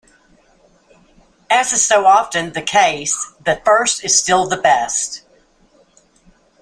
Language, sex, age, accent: English, female, 50-59, United States English